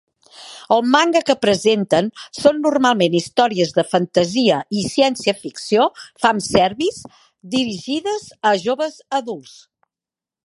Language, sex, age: Catalan, female, 60-69